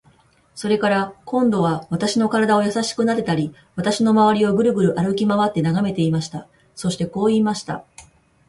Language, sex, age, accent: Japanese, female, 40-49, 関西弁